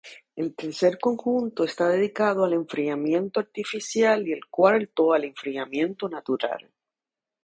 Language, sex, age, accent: Spanish, female, 50-59, Caribe: Cuba, Venezuela, Puerto Rico, República Dominicana, Panamá, Colombia caribeña, México caribeño, Costa del golfo de México